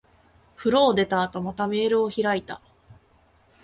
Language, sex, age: Japanese, female, 30-39